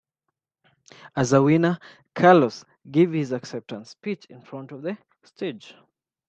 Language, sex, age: English, male, 19-29